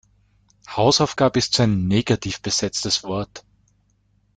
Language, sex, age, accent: German, male, 19-29, Österreichisches Deutsch